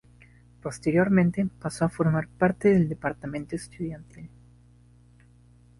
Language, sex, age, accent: Spanish, male, under 19, Andino-Pacífico: Colombia, Perú, Ecuador, oeste de Bolivia y Venezuela andina